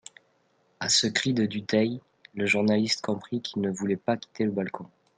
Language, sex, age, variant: French, male, 19-29, Français de métropole